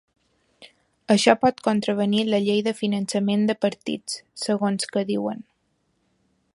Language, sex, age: Catalan, female, 19-29